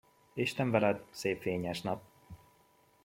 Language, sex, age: Hungarian, male, 19-29